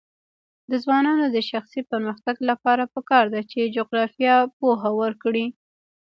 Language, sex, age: Pashto, female, 19-29